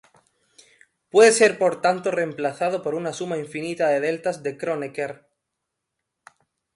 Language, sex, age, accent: Spanish, male, 19-29, España: Sur peninsular (Andalucia, Extremadura, Murcia)